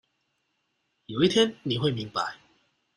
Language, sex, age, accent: Chinese, male, 30-39, 出生地：臺北市